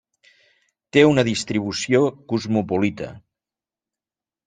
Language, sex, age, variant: Catalan, male, 50-59, Central